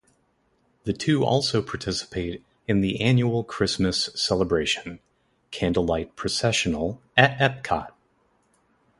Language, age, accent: English, 30-39, United States English